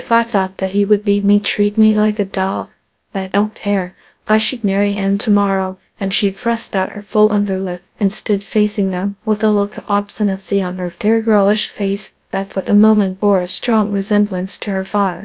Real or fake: fake